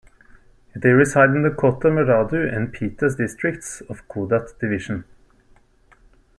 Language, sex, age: English, male, 19-29